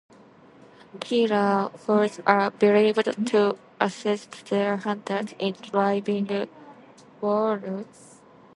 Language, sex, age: English, female, 19-29